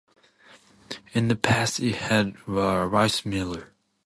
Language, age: English, 19-29